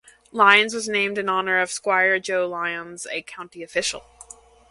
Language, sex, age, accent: English, female, 19-29, United States English